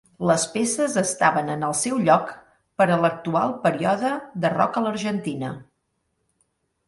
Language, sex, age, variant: Catalan, female, 50-59, Central